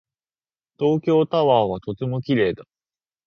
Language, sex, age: Japanese, male, under 19